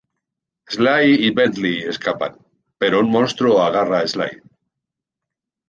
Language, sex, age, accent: Spanish, male, 50-59, España: Centro-Sur peninsular (Madrid, Toledo, Castilla-La Mancha)